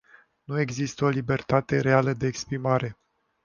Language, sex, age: Romanian, male, 50-59